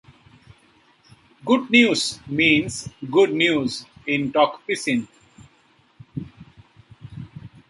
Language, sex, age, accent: English, male, 50-59, India and South Asia (India, Pakistan, Sri Lanka)